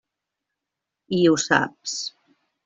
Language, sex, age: Catalan, female, 50-59